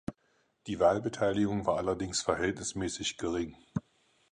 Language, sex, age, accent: German, male, 50-59, Deutschland Deutsch